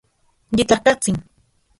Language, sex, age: Central Puebla Nahuatl, female, 40-49